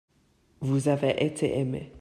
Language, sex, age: French, male, under 19